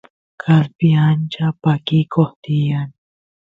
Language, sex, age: Santiago del Estero Quichua, female, 19-29